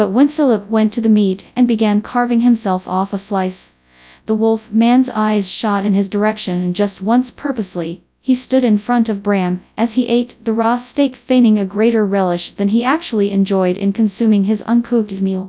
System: TTS, FastPitch